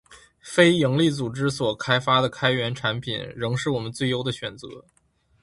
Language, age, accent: Chinese, 19-29, 出生地：辽宁省